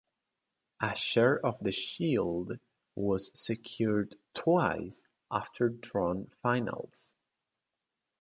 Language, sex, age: English, male, 19-29